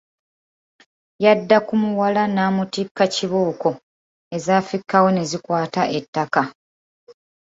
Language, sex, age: Ganda, female, 19-29